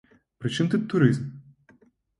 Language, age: Belarusian, 19-29